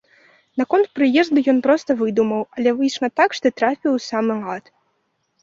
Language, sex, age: Belarusian, female, under 19